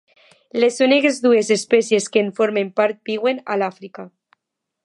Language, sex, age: Catalan, female, under 19